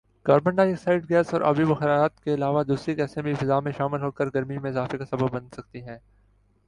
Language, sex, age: Urdu, male, 19-29